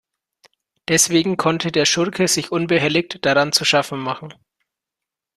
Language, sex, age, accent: German, male, 30-39, Deutschland Deutsch